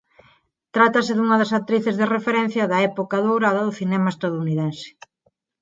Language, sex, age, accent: Galician, female, 40-49, Neofalante